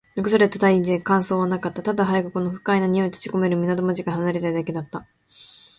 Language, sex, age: Japanese, female, 19-29